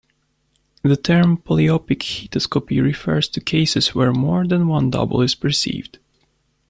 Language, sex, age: English, male, 19-29